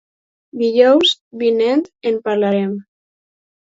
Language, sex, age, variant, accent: Catalan, female, under 19, Alacantí, valencià